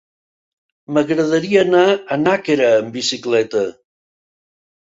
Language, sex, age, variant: Catalan, male, 60-69, Central